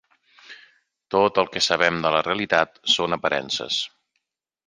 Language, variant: Catalan, Nord-Occidental